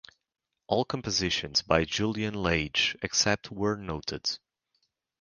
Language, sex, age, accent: English, male, 19-29, United States English